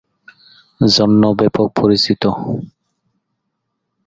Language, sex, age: Bengali, male, 30-39